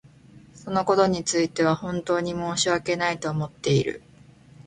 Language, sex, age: Japanese, female, 19-29